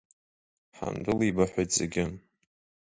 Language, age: Abkhazian, 19-29